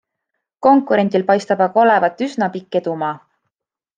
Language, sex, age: Estonian, female, 19-29